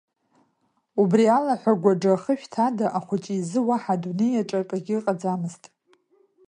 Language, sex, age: Abkhazian, female, 30-39